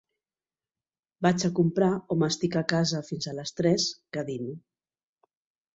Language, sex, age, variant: Catalan, female, 40-49, Central